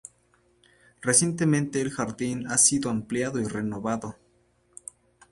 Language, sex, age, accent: Spanish, male, 19-29, México